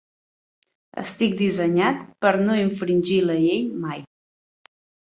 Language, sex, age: Catalan, female, 30-39